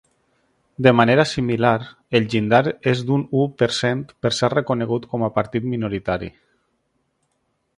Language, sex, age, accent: Catalan, male, 30-39, valencià